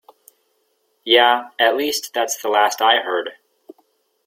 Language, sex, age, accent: English, male, 30-39, United States English